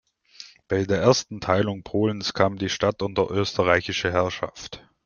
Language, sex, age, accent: German, male, 19-29, Deutschland Deutsch